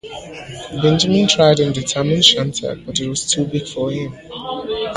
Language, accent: English, England English